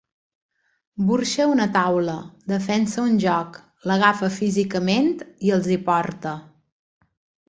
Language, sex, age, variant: Catalan, female, 40-49, Balear